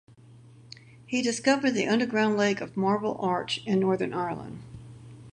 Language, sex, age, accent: English, female, 70-79, United States English